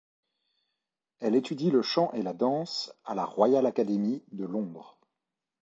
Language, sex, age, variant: French, male, 30-39, Français de métropole